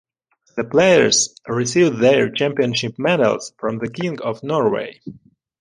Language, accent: English, United States English